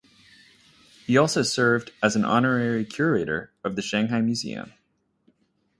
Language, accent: English, United States English